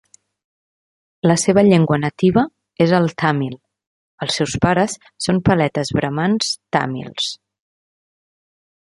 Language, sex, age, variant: Catalan, female, 30-39, Central